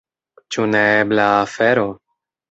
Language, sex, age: Esperanto, male, 30-39